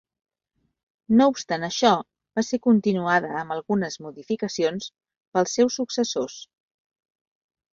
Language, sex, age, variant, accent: Catalan, female, 40-49, Central, central